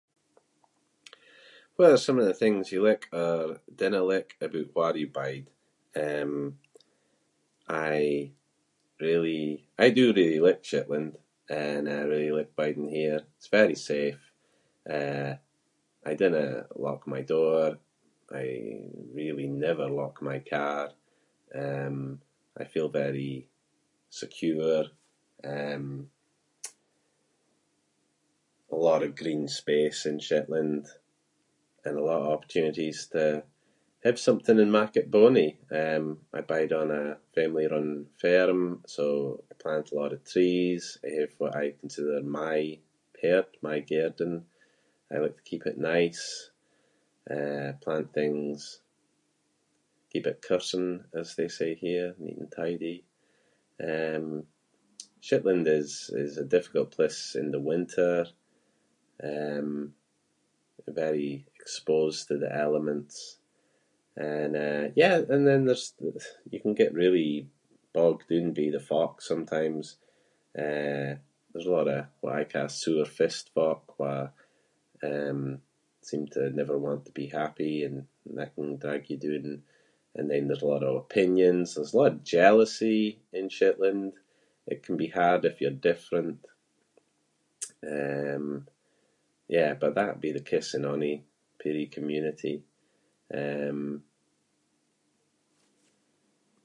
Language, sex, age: Scots, male, 30-39